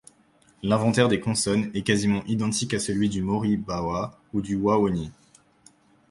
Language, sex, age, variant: French, male, 19-29, Français de métropole